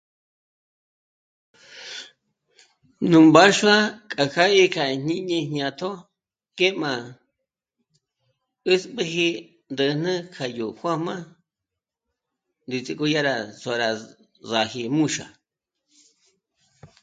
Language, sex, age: Michoacán Mazahua, female, 50-59